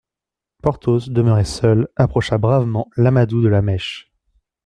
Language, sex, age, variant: French, male, 19-29, Français de métropole